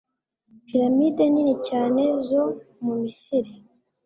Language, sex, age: Kinyarwanda, female, 19-29